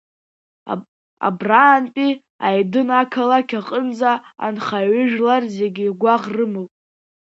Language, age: Abkhazian, under 19